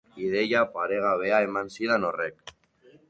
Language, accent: Basque, Mendebalekoa (Araba, Bizkaia, Gipuzkoako mendebaleko herri batzuk)